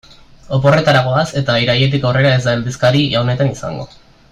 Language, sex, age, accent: Basque, male, 19-29, Mendebalekoa (Araba, Bizkaia, Gipuzkoako mendebaleko herri batzuk)